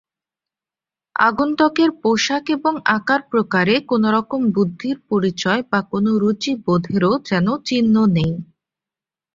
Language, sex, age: Bengali, female, 19-29